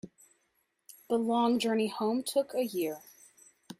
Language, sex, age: English, female, 30-39